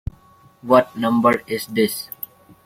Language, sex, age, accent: English, male, under 19, India and South Asia (India, Pakistan, Sri Lanka)